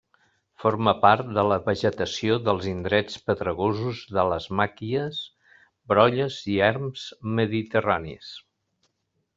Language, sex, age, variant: Catalan, male, 60-69, Central